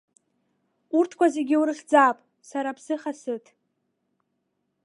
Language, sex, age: Abkhazian, female, under 19